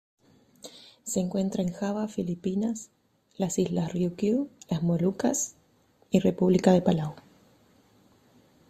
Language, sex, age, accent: Spanish, female, 40-49, Rioplatense: Argentina, Uruguay, este de Bolivia, Paraguay